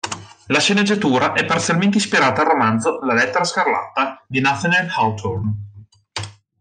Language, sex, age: Italian, male, 19-29